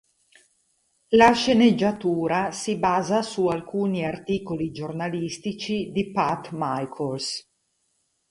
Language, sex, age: Italian, female, 40-49